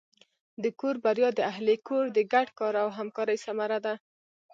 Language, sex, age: Pashto, female, 19-29